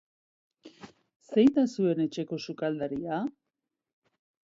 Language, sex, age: Basque, female, 40-49